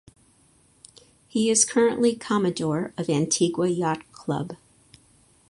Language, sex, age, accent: English, female, 60-69, United States English